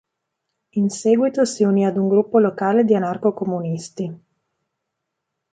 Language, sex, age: Italian, female, 40-49